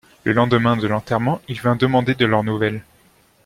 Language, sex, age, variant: French, male, 19-29, Français de métropole